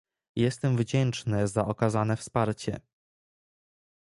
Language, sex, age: Polish, male, 19-29